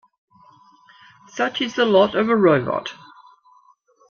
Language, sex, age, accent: English, female, 60-69, Australian English